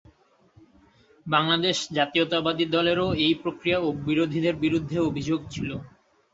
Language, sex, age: Bengali, male, 19-29